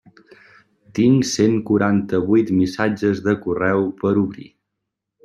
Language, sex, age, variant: Catalan, male, 30-39, Central